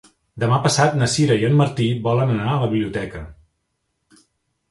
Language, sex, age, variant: Catalan, male, 40-49, Central